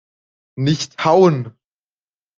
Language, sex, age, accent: German, male, under 19, Deutschland Deutsch